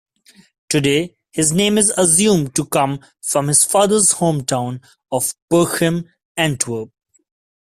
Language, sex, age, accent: English, male, 19-29, India and South Asia (India, Pakistan, Sri Lanka)